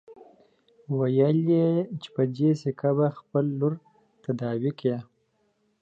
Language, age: Pashto, 19-29